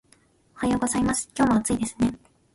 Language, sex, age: Japanese, female, 19-29